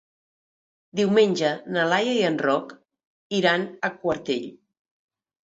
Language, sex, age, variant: Catalan, female, 40-49, Central